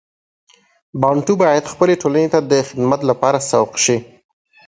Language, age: Pashto, 19-29